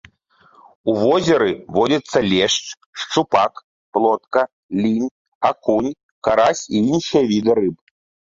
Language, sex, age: Belarusian, male, 30-39